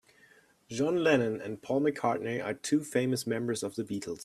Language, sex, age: English, male, 30-39